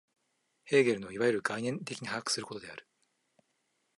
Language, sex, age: Japanese, male, 19-29